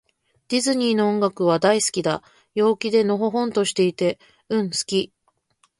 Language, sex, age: Japanese, female, 40-49